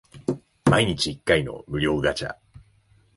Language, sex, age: Japanese, male, 19-29